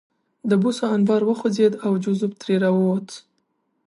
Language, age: Pashto, 19-29